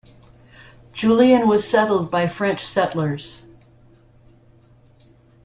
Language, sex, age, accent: English, female, 60-69, United States English